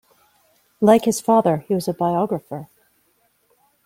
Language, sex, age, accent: English, female, 40-49, Canadian English